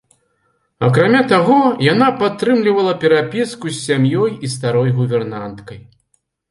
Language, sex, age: Belarusian, male, 40-49